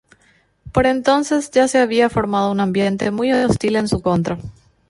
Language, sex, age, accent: Spanish, female, 30-39, Rioplatense: Argentina, Uruguay, este de Bolivia, Paraguay